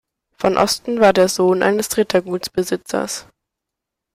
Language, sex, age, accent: German, male, under 19, Deutschland Deutsch